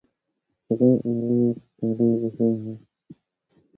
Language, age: Indus Kohistani, 19-29